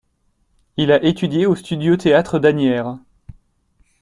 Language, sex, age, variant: French, male, 19-29, Français de métropole